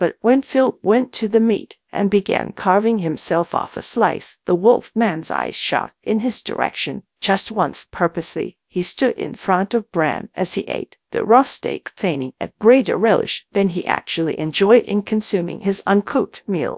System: TTS, GradTTS